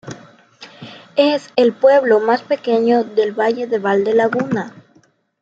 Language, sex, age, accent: Spanish, female, under 19, Andino-Pacífico: Colombia, Perú, Ecuador, oeste de Bolivia y Venezuela andina